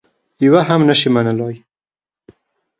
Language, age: Pashto, 19-29